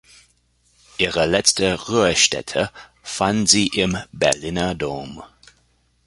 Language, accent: German, Deutschland Deutsch